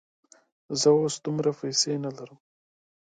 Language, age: Pashto, 19-29